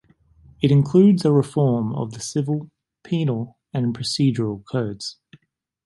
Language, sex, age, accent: English, male, 19-29, Australian English